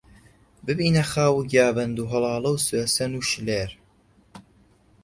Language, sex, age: Central Kurdish, male, under 19